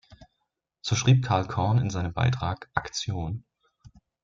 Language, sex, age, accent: German, male, 19-29, Deutschland Deutsch